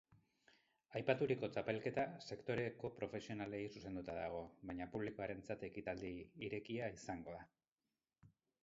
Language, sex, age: Basque, male, 50-59